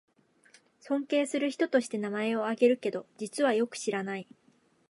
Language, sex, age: Japanese, female, 19-29